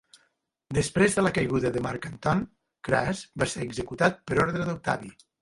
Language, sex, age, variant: Catalan, male, 60-69, Nord-Occidental